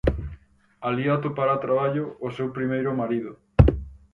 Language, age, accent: Galician, under 19, Atlántico (seseo e gheada)